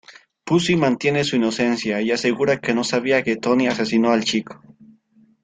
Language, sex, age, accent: Spanish, male, 19-29, Andino-Pacífico: Colombia, Perú, Ecuador, oeste de Bolivia y Venezuela andina